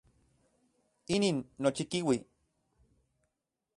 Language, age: Central Puebla Nahuatl, 30-39